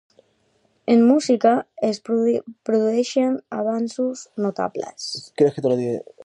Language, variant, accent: Catalan, Central, central